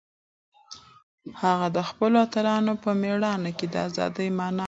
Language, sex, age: Pashto, female, 19-29